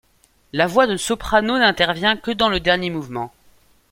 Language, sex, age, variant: French, male, under 19, Français de métropole